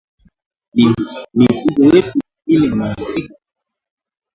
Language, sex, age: Swahili, male, 19-29